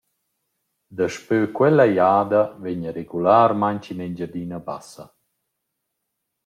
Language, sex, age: Romansh, male, 40-49